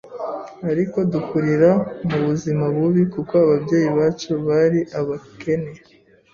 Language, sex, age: Kinyarwanda, female, 30-39